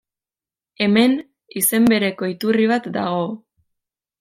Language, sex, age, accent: Basque, female, 19-29, Mendebalekoa (Araba, Bizkaia, Gipuzkoako mendebaleko herri batzuk)